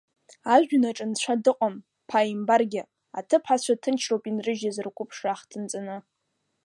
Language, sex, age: Abkhazian, female, under 19